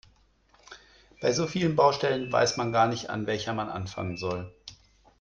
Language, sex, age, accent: German, male, 30-39, Deutschland Deutsch